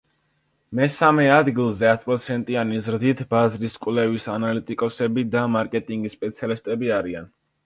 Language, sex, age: Georgian, male, under 19